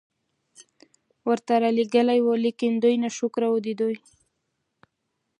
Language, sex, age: Pashto, female, 19-29